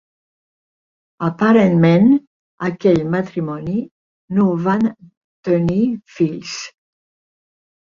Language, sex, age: Catalan, female, 80-89